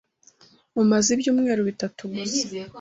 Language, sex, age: Kinyarwanda, female, 30-39